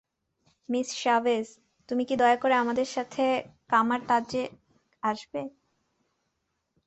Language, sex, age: Bengali, female, 19-29